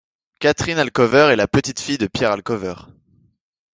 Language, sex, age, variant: French, male, under 19, Français de métropole